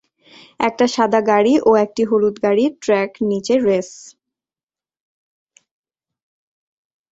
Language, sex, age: Bengali, female, 19-29